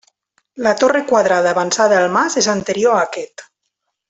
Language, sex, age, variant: Catalan, female, 30-39, Nord-Occidental